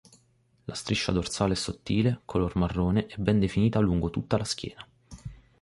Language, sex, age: Italian, male, 19-29